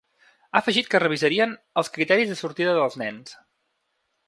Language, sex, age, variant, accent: Catalan, male, 30-39, Central, central